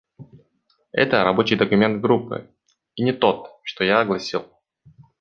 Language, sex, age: Russian, male, 19-29